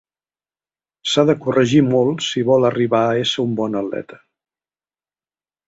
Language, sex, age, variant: Catalan, male, 60-69, Central